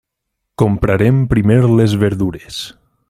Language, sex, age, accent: Catalan, male, 19-29, valencià